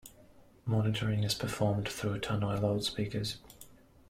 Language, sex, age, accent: English, male, 30-39, England English